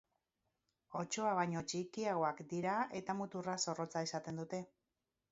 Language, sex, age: Basque, female, 50-59